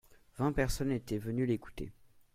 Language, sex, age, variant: French, male, under 19, Français de métropole